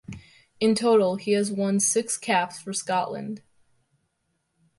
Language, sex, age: English, female, under 19